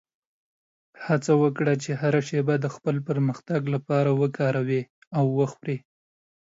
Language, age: Pashto, 19-29